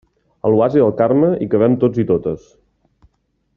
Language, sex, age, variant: Catalan, male, 19-29, Central